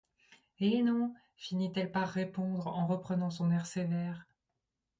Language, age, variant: French, 30-39, Français de métropole